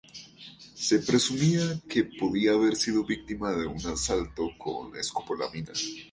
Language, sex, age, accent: Spanish, male, 19-29, Andino-Pacífico: Colombia, Perú, Ecuador, oeste de Bolivia y Venezuela andina